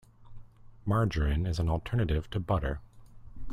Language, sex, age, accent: English, male, 30-39, United States English